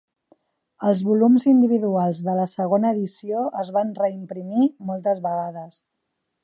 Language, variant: Catalan, Central